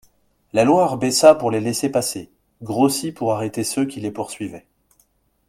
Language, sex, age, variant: French, male, 30-39, Français de métropole